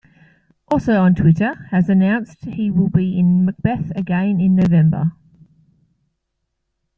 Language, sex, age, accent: English, female, 30-39, Australian English